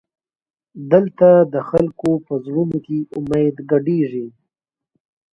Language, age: Pashto, 19-29